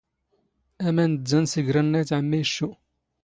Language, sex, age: Standard Moroccan Tamazight, male, 30-39